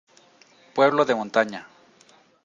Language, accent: Spanish, México